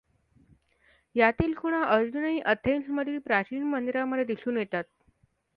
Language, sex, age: Marathi, female, under 19